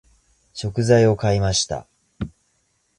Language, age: Japanese, 19-29